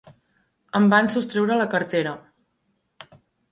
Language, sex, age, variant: Catalan, female, 19-29, Central